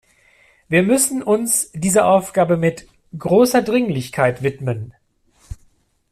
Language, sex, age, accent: German, male, 40-49, Deutschland Deutsch